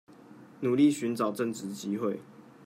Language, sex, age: Chinese, male, 19-29